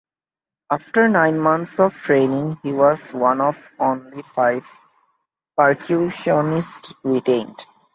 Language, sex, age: English, male, 19-29